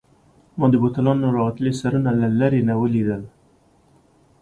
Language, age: Pashto, 30-39